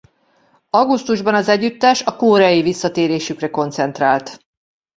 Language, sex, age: Hungarian, female, 40-49